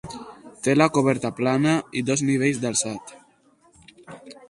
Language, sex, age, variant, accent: Catalan, male, under 19, Valencià meridional, valencià